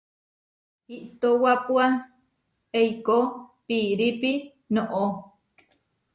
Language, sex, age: Huarijio, female, 30-39